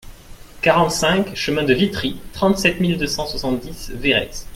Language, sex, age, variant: French, male, 19-29, Français de métropole